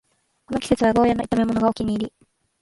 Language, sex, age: Japanese, female, 19-29